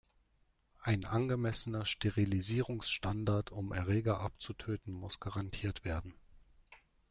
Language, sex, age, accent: German, male, 30-39, Deutschland Deutsch